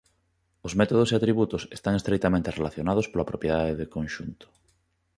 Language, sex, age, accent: Galician, male, 30-39, Normativo (estándar)